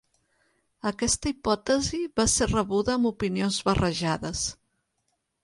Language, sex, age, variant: Catalan, female, 40-49, Central